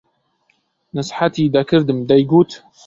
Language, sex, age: Central Kurdish, male, 19-29